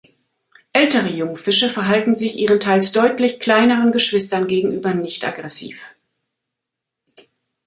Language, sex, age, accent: German, female, 50-59, Deutschland Deutsch